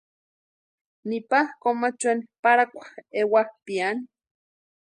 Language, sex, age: Western Highland Purepecha, female, 19-29